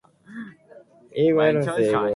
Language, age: English, under 19